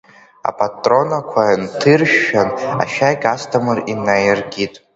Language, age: Abkhazian, under 19